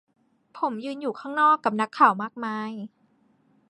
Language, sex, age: Thai, female, 19-29